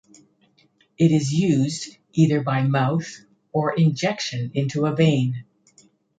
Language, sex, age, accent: English, female, 60-69, Canadian English